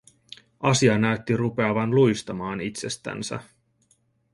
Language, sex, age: Finnish, male, 30-39